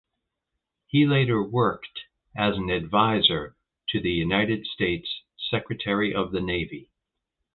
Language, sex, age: English, male, 50-59